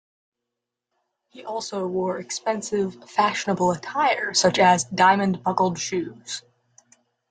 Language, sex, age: English, female, under 19